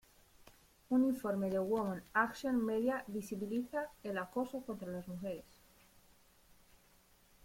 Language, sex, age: Spanish, female, 30-39